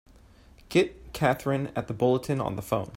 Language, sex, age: English, male, 30-39